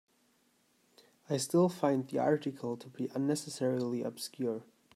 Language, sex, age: English, male, 19-29